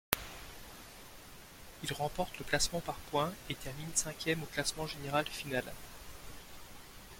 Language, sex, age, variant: French, male, 30-39, Français de métropole